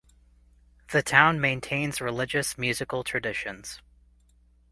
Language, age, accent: English, 19-29, United States English